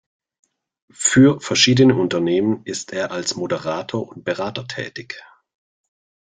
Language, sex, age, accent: German, male, 50-59, Deutschland Deutsch